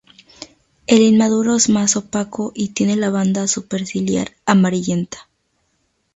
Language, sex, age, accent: Spanish, female, 19-29, México